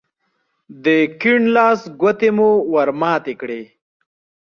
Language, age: Pashto, 19-29